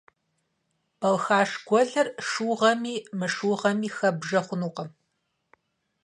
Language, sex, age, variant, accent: Kabardian, female, 30-39, Адыгэбзэ (Къэбэрдей, Кирил, псоми зэдай), Джылэхъстэней (Gilahsteney)